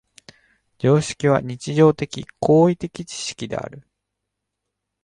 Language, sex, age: Japanese, male, under 19